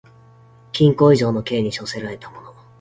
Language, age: Japanese, 19-29